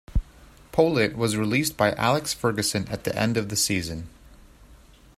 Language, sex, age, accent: English, male, 19-29, United States English